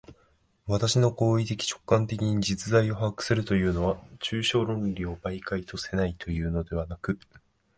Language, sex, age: Japanese, male, 19-29